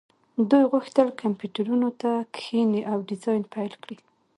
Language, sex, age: Pashto, female, 19-29